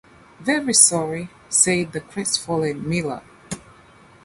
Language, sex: English, female